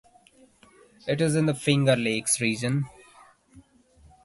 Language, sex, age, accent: English, male, 19-29, India and South Asia (India, Pakistan, Sri Lanka)